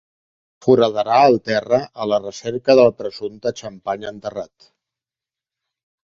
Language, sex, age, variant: Catalan, male, 50-59, Central